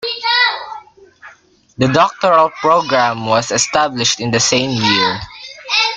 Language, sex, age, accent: English, male, under 19, Filipino